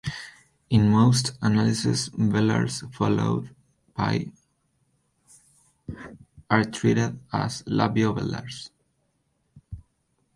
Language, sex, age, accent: English, male, 19-29, United States English